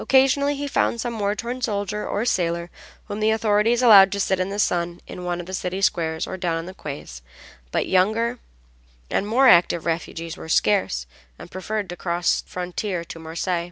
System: none